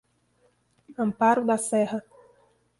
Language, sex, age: Portuguese, female, 30-39